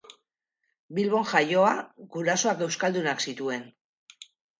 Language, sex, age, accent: Basque, female, 50-59, Mendebalekoa (Araba, Bizkaia, Gipuzkoako mendebaleko herri batzuk)